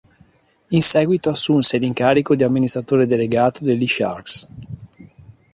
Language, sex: Italian, male